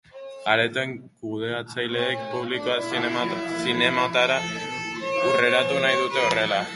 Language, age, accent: Basque, under 19, Erdialdekoa edo Nafarra (Gipuzkoa, Nafarroa)